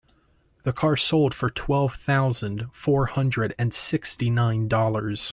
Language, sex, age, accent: English, male, 19-29, United States English